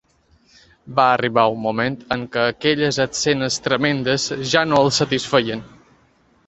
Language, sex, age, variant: Catalan, male, 30-39, Balear